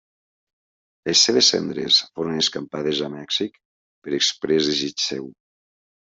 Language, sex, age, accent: Catalan, male, 40-49, valencià